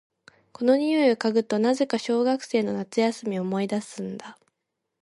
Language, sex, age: Japanese, female, 19-29